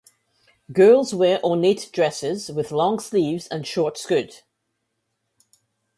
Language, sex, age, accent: English, female, 50-59, West Indies and Bermuda (Bahamas, Bermuda, Jamaica, Trinidad)